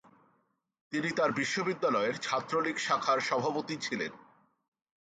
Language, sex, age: Bengali, male, 40-49